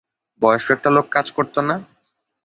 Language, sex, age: Bengali, male, 19-29